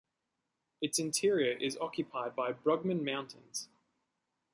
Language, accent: English, Australian English